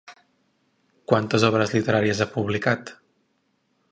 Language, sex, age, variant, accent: Catalan, male, 19-29, Central, central